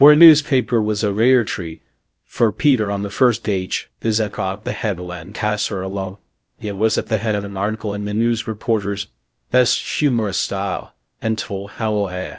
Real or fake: fake